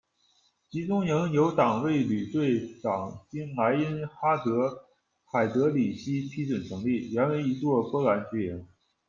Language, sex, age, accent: Chinese, male, 19-29, 出生地：辽宁省